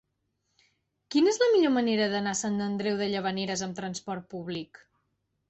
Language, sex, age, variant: Catalan, female, 19-29, Central